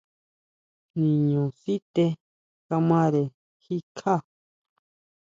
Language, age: Huautla Mazatec, 30-39